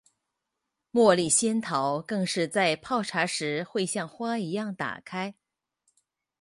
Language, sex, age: Chinese, female, 30-39